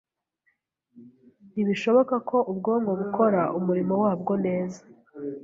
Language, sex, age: Kinyarwanda, female, 19-29